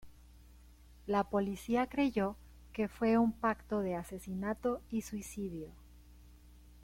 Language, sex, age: Spanish, female, 40-49